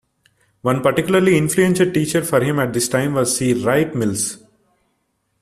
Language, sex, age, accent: English, male, 19-29, India and South Asia (India, Pakistan, Sri Lanka)